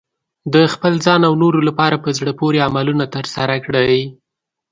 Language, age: Pashto, 19-29